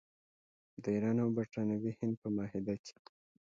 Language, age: Pashto, 19-29